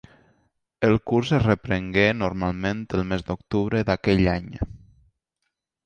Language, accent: Catalan, valencià